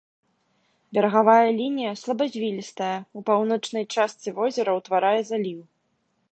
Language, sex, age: Belarusian, female, 30-39